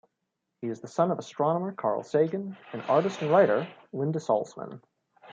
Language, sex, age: English, male, 19-29